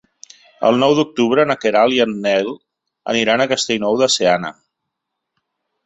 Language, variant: Catalan, Central